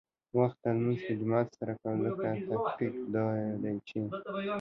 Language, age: Pashto, under 19